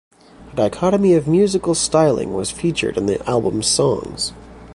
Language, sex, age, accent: English, male, 19-29, Canadian English